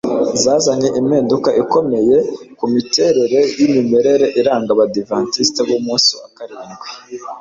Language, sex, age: Kinyarwanda, male, 19-29